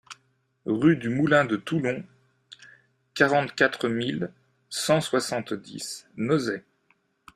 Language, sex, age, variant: French, male, 50-59, Français de métropole